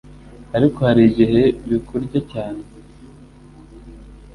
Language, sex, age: Kinyarwanda, male, 30-39